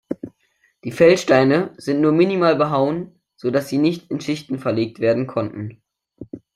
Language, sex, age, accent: German, male, under 19, Deutschland Deutsch